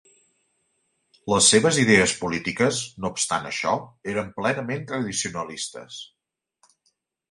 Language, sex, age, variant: Catalan, male, 40-49, Central